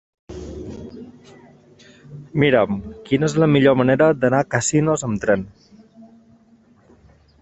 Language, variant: Catalan, Balear